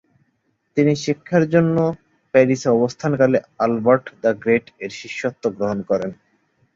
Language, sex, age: Bengali, male, 19-29